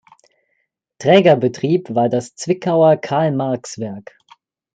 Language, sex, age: German, male, 19-29